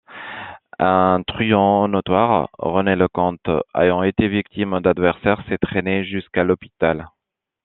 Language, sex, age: French, male, 30-39